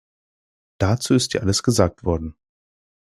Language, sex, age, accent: German, male, 19-29, Deutschland Deutsch